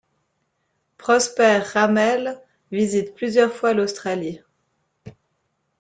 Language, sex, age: French, female, 30-39